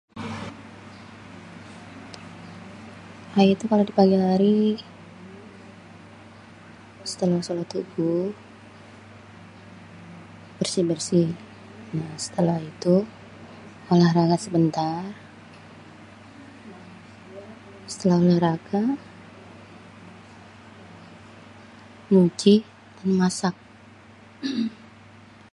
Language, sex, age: Betawi, male, 30-39